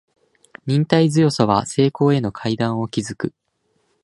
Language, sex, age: Japanese, male, 19-29